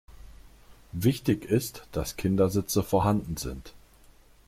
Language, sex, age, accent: German, male, 30-39, Deutschland Deutsch